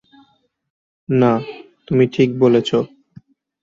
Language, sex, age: Bengali, male, 19-29